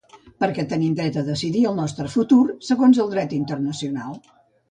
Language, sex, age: Catalan, female, 70-79